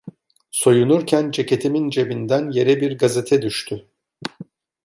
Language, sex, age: Turkish, male, 50-59